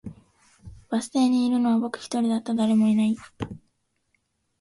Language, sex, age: Japanese, female, 19-29